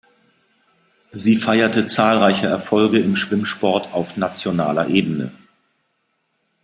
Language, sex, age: German, male, 50-59